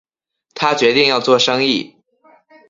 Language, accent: Chinese, 出生地：辽宁省